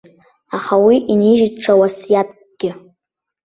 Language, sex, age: Abkhazian, female, under 19